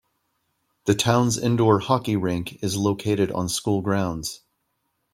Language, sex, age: English, male, 30-39